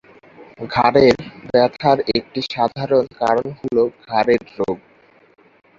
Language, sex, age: Bengali, male, 19-29